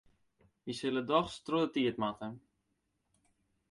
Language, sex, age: Western Frisian, male, 19-29